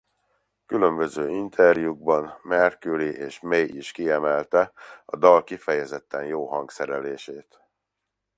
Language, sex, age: Hungarian, male, 50-59